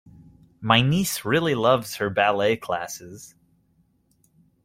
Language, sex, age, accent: English, male, 19-29, United States English